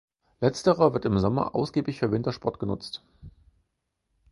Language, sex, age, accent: German, male, 40-49, Deutschland Deutsch